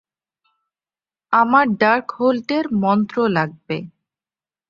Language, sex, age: Bengali, female, 19-29